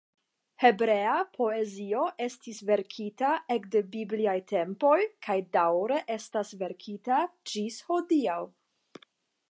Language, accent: Esperanto, Internacia